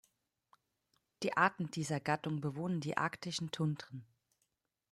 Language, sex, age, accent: German, female, 30-39, Deutschland Deutsch